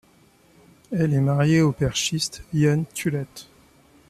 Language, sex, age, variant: French, male, 40-49, Français de métropole